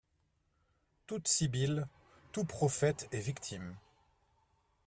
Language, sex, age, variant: French, male, 50-59, Français de métropole